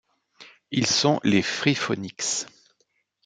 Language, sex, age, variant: French, male, under 19, Français de métropole